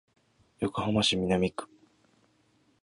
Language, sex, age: Japanese, male, 19-29